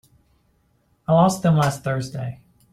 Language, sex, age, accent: English, male, 40-49, United States English